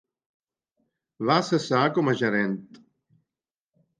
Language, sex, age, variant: Catalan, male, 50-59, Central